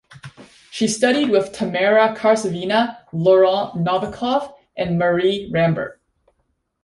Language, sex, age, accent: English, female, 19-29, Canadian English